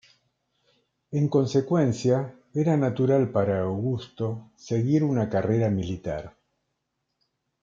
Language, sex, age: Spanish, male, 60-69